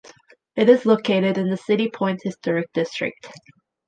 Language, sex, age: English, female, 19-29